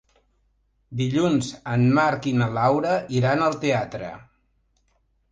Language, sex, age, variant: Catalan, male, 70-79, Central